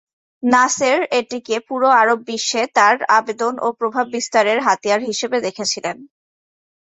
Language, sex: Bengali, female